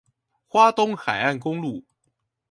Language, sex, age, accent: Chinese, male, 19-29, 出生地：臺北市